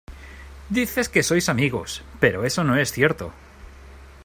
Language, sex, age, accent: Spanish, male, 30-39, España: Norte peninsular (Asturias, Castilla y León, Cantabria, País Vasco, Navarra, Aragón, La Rioja, Guadalajara, Cuenca)